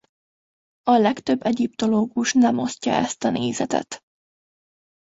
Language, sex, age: Hungarian, female, 19-29